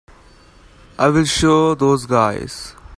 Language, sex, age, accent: English, male, 19-29, India and South Asia (India, Pakistan, Sri Lanka)